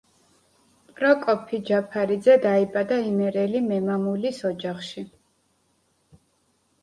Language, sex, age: Georgian, female, 19-29